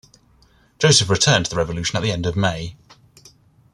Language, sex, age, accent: English, male, 30-39, England English